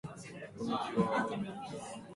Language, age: English, under 19